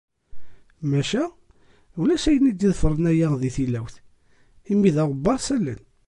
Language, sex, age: Kabyle, male, 30-39